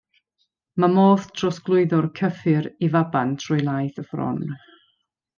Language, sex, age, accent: Welsh, female, 30-39, Y Deyrnas Unedig Cymraeg